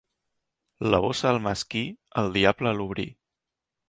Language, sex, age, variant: Catalan, male, 19-29, Central